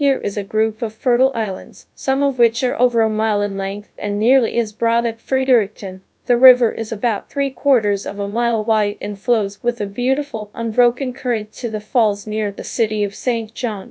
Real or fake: fake